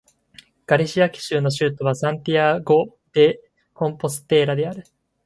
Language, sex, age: Japanese, male, 19-29